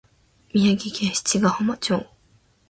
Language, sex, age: Japanese, female, under 19